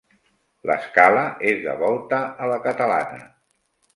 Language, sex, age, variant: Catalan, male, 60-69, Central